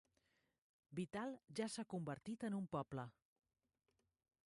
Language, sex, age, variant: Catalan, female, 40-49, Central